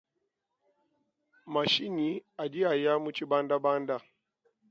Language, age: Luba-Lulua, 19-29